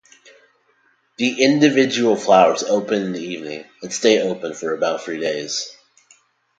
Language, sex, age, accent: English, male, under 19, United States English